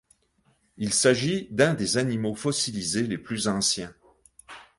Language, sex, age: French, male, 60-69